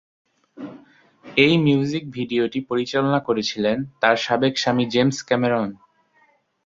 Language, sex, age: Bengali, male, 19-29